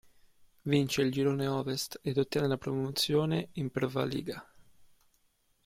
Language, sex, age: Italian, male, 19-29